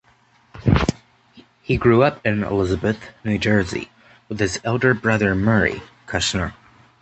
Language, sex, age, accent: English, male, under 19, United States English